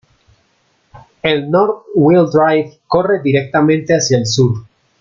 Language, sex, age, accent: Spanish, male, 19-29, Andino-Pacífico: Colombia, Perú, Ecuador, oeste de Bolivia y Venezuela andina